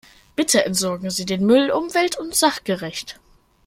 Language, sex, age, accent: German, male, under 19, Deutschland Deutsch